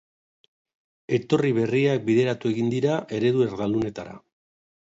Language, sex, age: Basque, male, 60-69